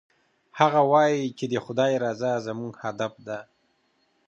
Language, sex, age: Pashto, male, 30-39